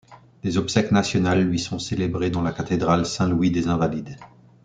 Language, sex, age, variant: French, male, 30-39, Français de métropole